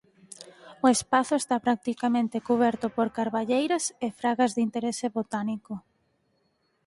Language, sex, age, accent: Galician, female, 19-29, Normativo (estándar)